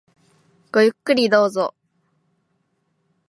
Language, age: Japanese, 19-29